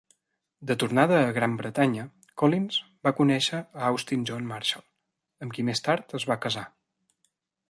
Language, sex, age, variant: Catalan, male, 19-29, Central